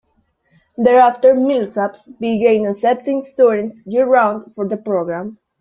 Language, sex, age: English, female, under 19